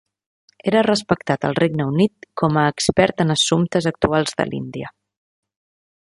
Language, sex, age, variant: Catalan, female, 30-39, Central